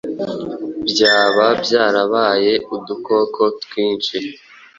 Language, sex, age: Kinyarwanda, male, 19-29